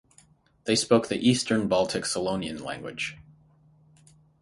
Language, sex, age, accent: English, male, 30-39, United States English; Canadian English